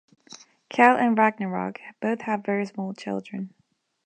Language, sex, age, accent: English, female, 19-29, United States English